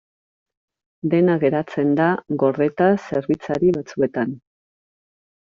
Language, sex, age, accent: Basque, female, 40-49, Erdialdekoa edo Nafarra (Gipuzkoa, Nafarroa)